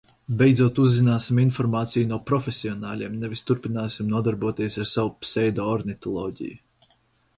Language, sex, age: Latvian, male, 19-29